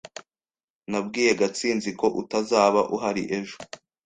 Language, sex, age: Kinyarwanda, male, under 19